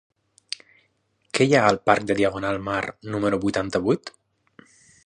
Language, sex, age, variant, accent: Catalan, male, 30-39, Nord-Occidental, Lleidatà